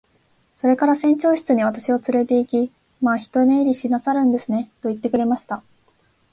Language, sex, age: Japanese, female, 19-29